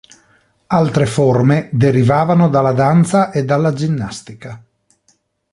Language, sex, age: Italian, male, 40-49